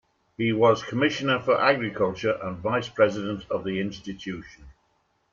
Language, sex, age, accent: English, male, 70-79, England English